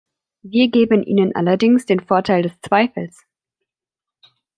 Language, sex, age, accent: German, female, 19-29, Deutschland Deutsch